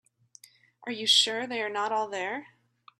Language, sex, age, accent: English, female, 30-39, United States English